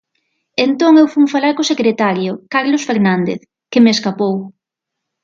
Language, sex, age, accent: Galician, female, 40-49, Atlántico (seseo e gheada); Normativo (estándar)